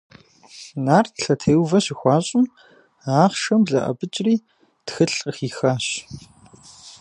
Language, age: Kabardian, 40-49